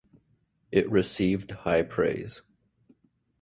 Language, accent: English, Canadian English